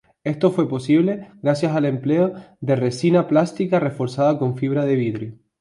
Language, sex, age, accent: Spanish, male, 19-29, España: Sur peninsular (Andalucia, Extremadura, Murcia)